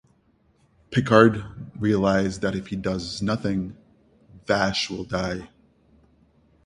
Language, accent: English, United States English